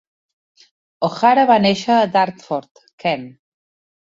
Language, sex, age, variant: Catalan, female, 40-49, Central